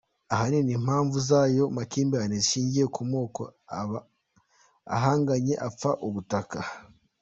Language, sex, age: Kinyarwanda, male, 19-29